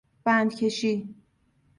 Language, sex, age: Persian, female, 30-39